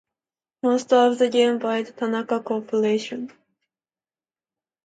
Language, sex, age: English, female, 19-29